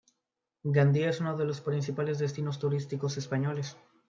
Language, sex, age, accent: Spanish, male, 19-29, México